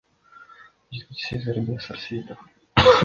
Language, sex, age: Kyrgyz, male, under 19